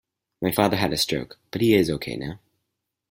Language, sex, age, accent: English, male, under 19, United States English